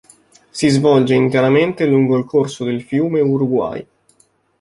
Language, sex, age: Italian, male, 19-29